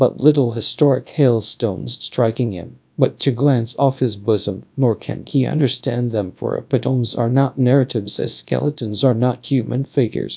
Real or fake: fake